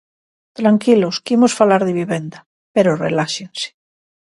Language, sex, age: Galician, female, 50-59